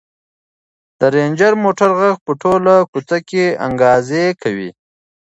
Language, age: Pashto, 19-29